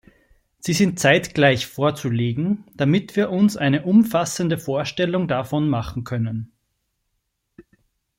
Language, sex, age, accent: German, male, 30-39, Österreichisches Deutsch